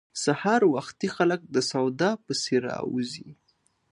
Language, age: Pashto, 19-29